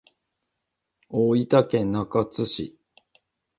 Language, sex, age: Japanese, male, 40-49